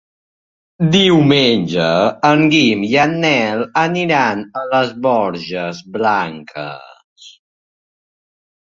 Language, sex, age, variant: Catalan, female, 40-49, Central